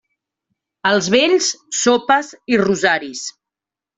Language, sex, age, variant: Catalan, female, 40-49, Central